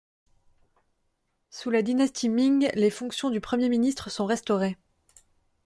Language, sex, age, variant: French, female, 30-39, Français de métropole